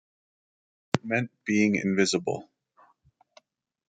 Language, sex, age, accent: English, male, 30-39, United States English